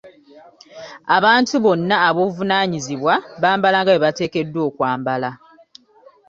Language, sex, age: Ganda, female, 30-39